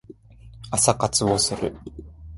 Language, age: Japanese, 19-29